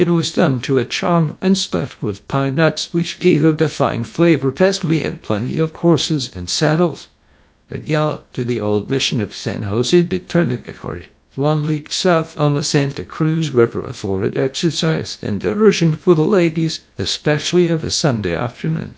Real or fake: fake